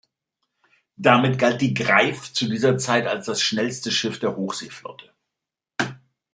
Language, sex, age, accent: German, male, 50-59, Deutschland Deutsch